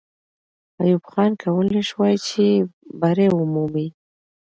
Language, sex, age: Pashto, female, 19-29